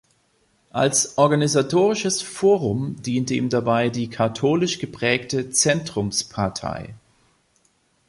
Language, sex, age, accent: German, male, 40-49, Deutschland Deutsch